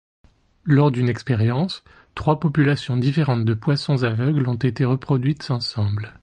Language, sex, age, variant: French, male, 30-39, Français de métropole